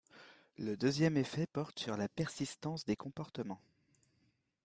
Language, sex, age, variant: French, male, 30-39, Français de métropole